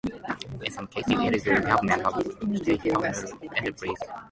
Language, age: English, 19-29